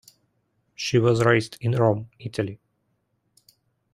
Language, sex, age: English, male, 19-29